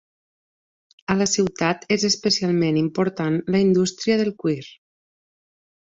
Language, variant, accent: Catalan, Septentrional, Ebrenc; occidental